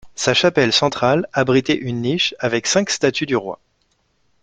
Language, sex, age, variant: French, male, 30-39, Français de métropole